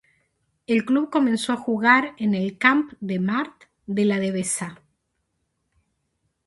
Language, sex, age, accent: Spanish, female, 60-69, Rioplatense: Argentina, Uruguay, este de Bolivia, Paraguay